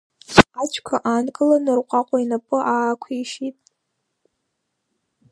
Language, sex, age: Abkhazian, female, under 19